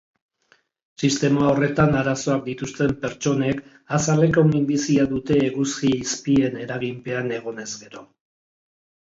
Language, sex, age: Basque, male, 60-69